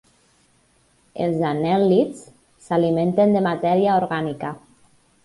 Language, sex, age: Catalan, female, 30-39